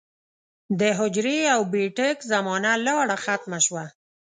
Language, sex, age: Pashto, female, 50-59